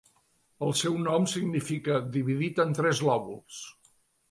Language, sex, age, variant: Catalan, male, 60-69, Central